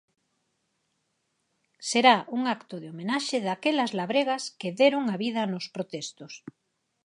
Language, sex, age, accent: Galician, female, 50-59, Normativo (estándar)